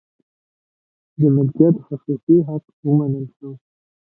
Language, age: Pashto, 19-29